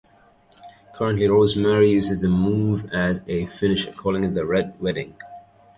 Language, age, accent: English, 19-29, England English